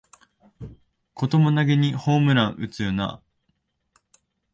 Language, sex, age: Japanese, male, 19-29